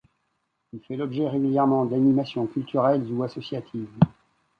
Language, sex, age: French, male, 50-59